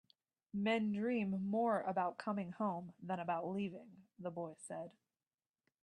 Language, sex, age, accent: English, female, 19-29, United States English